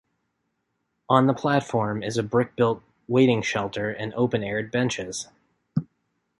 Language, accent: English, United States English